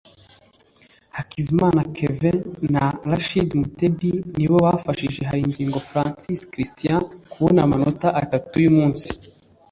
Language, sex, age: Kinyarwanda, male, 19-29